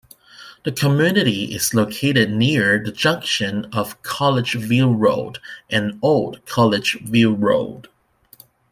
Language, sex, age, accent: English, male, 30-39, Canadian English